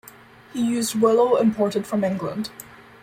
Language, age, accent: English, under 19, Scottish English